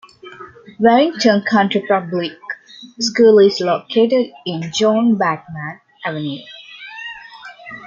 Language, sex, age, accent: English, female, 19-29, India and South Asia (India, Pakistan, Sri Lanka)